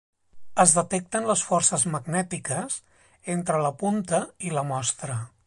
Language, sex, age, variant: Catalan, male, 40-49, Central